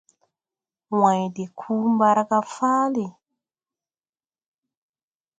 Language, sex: Tupuri, female